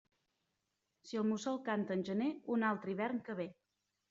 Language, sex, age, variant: Catalan, female, 30-39, Central